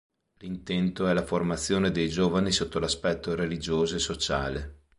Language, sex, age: Italian, male, 40-49